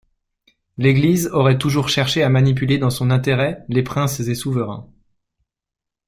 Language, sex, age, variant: French, male, 40-49, Français de métropole